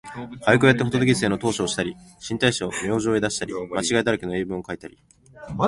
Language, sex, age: Japanese, male, 19-29